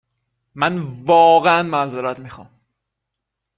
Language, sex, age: Persian, male, 19-29